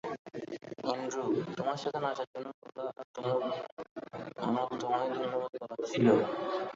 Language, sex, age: Bengali, male, 19-29